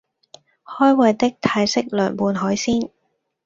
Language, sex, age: Cantonese, female, 19-29